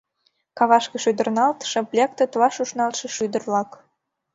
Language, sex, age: Mari, female, 19-29